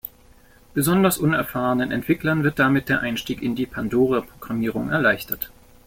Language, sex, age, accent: German, male, 19-29, Deutschland Deutsch